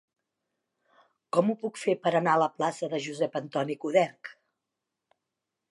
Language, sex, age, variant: Catalan, female, 40-49, Central